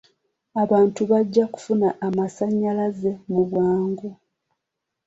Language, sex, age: Ganda, female, 40-49